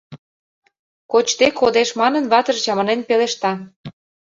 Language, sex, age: Mari, female, 30-39